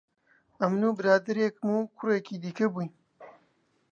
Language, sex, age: Central Kurdish, male, 19-29